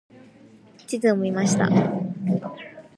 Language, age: Japanese, 19-29